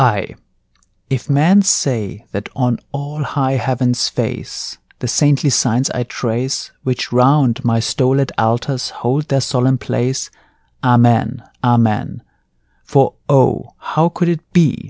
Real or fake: real